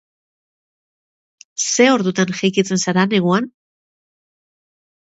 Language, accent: Basque, Mendebalekoa (Araba, Bizkaia, Gipuzkoako mendebaleko herri batzuk)